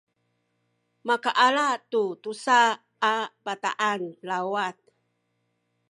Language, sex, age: Sakizaya, female, 60-69